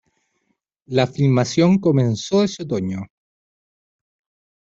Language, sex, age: Spanish, male, 50-59